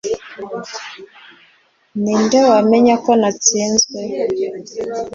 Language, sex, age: Kinyarwanda, female, 19-29